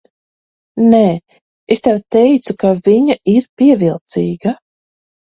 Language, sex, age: Latvian, female, 30-39